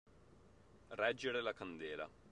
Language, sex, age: Italian, male, 30-39